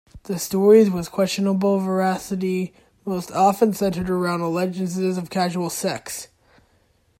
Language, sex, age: English, male, under 19